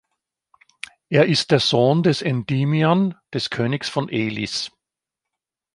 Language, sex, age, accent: German, male, 50-59, Österreichisches Deutsch